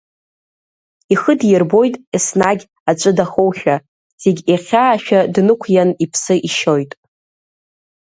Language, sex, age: Abkhazian, female, under 19